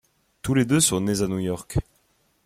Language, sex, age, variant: French, male, 19-29, Français de métropole